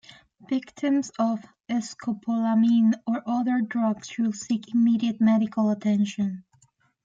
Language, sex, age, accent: English, female, 19-29, Irish English